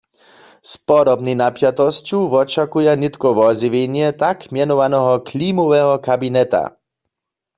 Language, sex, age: Upper Sorbian, male, 40-49